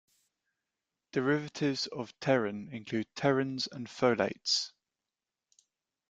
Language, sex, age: English, male, 40-49